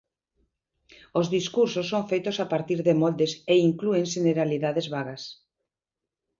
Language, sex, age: Galician, female, 60-69